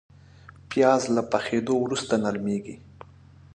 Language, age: Pashto, 30-39